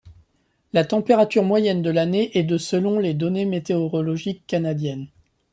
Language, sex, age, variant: French, male, 30-39, Français de métropole